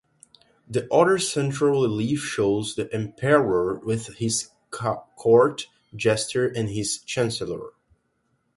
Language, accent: English, United States English